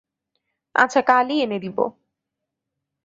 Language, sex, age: Bengali, female, 19-29